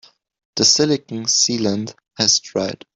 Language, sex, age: English, male, 19-29